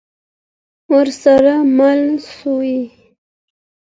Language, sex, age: Pashto, female, 19-29